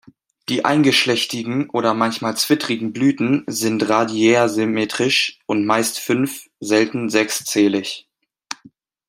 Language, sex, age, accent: German, male, under 19, Deutschland Deutsch